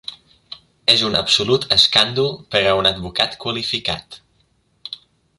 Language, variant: Catalan, Septentrional